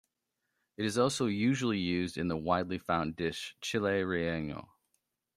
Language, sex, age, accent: English, male, 40-49, United States English